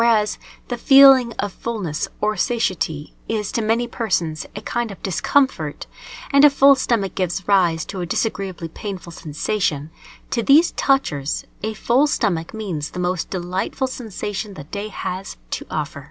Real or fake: real